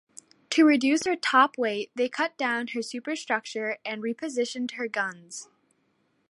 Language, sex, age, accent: English, female, under 19, United States English